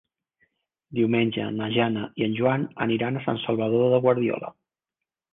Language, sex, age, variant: Catalan, male, 50-59, Central